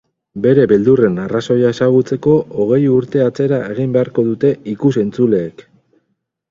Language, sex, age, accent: Basque, male, 50-59, Mendebalekoa (Araba, Bizkaia, Gipuzkoako mendebaleko herri batzuk)